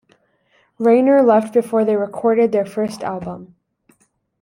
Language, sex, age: English, female, under 19